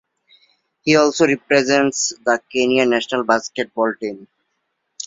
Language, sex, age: English, male, 19-29